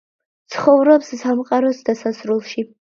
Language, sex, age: Georgian, female, under 19